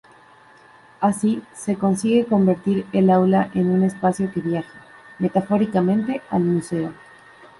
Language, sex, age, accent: Spanish, female, under 19, México